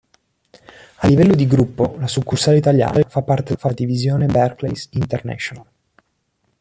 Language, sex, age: Italian, male, 19-29